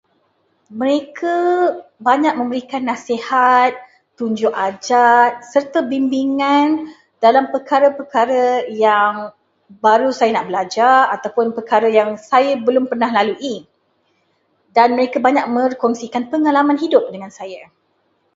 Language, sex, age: Malay, female, 30-39